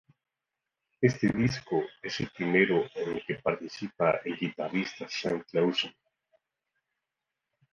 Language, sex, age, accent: Spanish, male, 30-39, América central